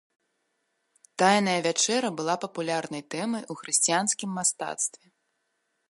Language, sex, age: Belarusian, female, 19-29